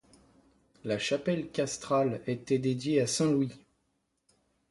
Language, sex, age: French, male, 30-39